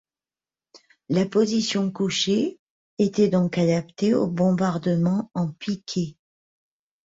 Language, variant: French, Français de métropole